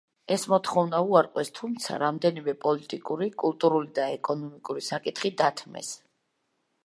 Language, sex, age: Georgian, female, 40-49